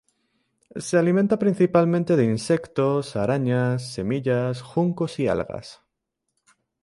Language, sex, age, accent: Spanish, male, under 19, España: Centro-Sur peninsular (Madrid, Toledo, Castilla-La Mancha)